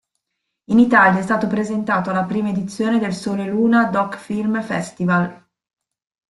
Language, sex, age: Italian, female, 40-49